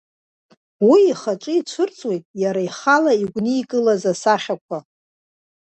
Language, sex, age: Abkhazian, female, 40-49